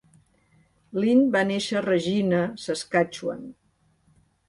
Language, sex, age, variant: Catalan, female, 60-69, Central